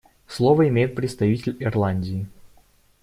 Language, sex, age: Russian, male, 19-29